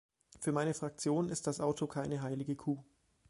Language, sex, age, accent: German, male, 30-39, Deutschland Deutsch